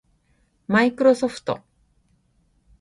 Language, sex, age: Japanese, female, 50-59